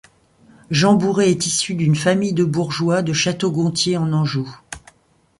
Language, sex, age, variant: French, female, 60-69, Français de métropole